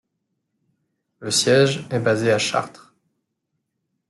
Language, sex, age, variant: French, male, 19-29, Français de métropole